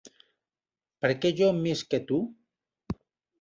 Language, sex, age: Catalan, male, 40-49